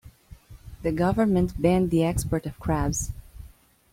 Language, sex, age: English, female, 19-29